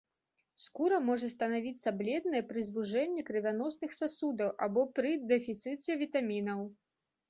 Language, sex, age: Belarusian, female, 19-29